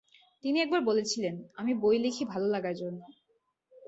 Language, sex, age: Bengali, female, 19-29